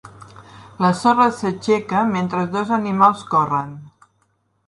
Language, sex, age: Catalan, female, 60-69